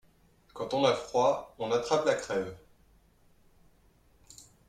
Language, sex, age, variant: French, male, 19-29, Français de métropole